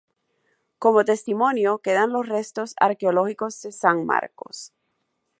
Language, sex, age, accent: Spanish, male, under 19, Caribe: Cuba, Venezuela, Puerto Rico, República Dominicana, Panamá, Colombia caribeña, México caribeño, Costa del golfo de México